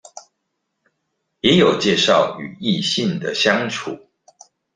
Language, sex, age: Chinese, male, 40-49